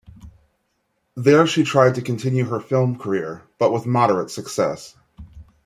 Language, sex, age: English, male, 40-49